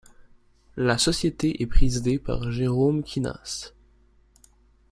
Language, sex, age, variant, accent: French, male, under 19, Français d'Amérique du Nord, Français du Canada